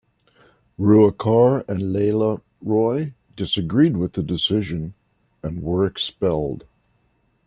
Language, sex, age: English, male, 70-79